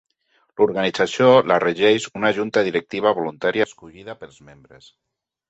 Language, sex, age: Catalan, male, 50-59